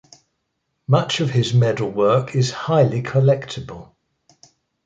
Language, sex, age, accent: English, male, 70-79, England English